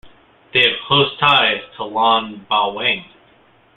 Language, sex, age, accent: English, male, 19-29, United States English